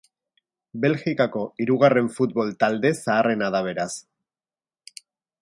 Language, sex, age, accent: Basque, male, 50-59, Erdialdekoa edo Nafarra (Gipuzkoa, Nafarroa)